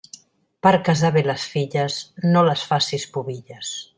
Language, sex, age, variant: Catalan, female, 30-39, Central